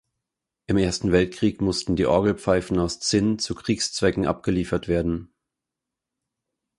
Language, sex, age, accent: German, male, 30-39, Deutschland Deutsch